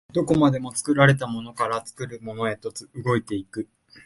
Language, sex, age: Japanese, male, 19-29